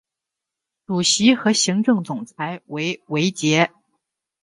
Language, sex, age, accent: Chinese, male, 19-29, 出生地：北京市